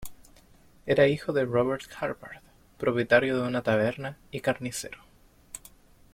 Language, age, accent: Spanish, 19-29, Chileno: Chile, Cuyo